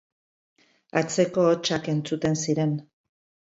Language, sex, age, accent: Basque, female, 60-69, Mendebalekoa (Araba, Bizkaia, Gipuzkoako mendebaleko herri batzuk)